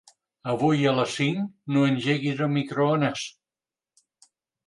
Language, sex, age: Catalan, male, 70-79